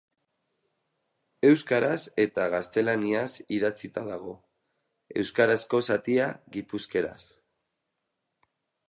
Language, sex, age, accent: Basque, male, 30-39, Mendebalekoa (Araba, Bizkaia, Gipuzkoako mendebaleko herri batzuk)